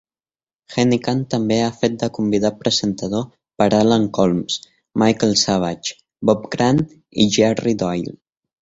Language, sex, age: Catalan, male, 19-29